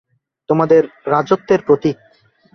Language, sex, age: Bengali, male, 19-29